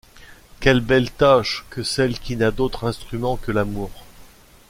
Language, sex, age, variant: French, male, 40-49, Français de métropole